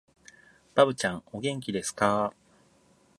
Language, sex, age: Japanese, male, 40-49